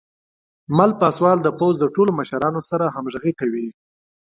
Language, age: Pashto, 19-29